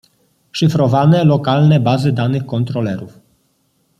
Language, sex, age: Polish, male, 30-39